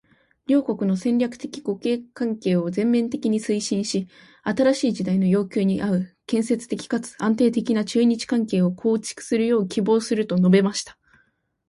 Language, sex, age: Japanese, female, 19-29